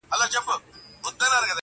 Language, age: Pashto, 30-39